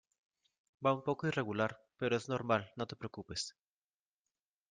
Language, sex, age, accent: Spanish, male, 30-39, México